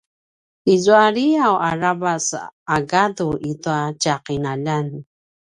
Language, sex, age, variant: Paiwan, female, 50-59, pinayuanan a kinaikacedasan (東排灣語)